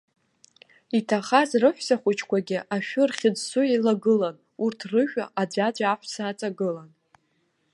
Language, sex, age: Abkhazian, female, 19-29